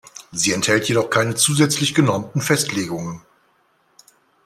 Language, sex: German, male